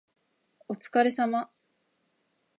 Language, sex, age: Japanese, female, 19-29